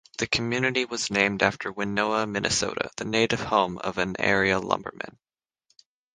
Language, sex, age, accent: English, male, under 19, United States English; Canadian English